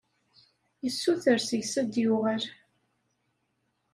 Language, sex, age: Kabyle, female, 30-39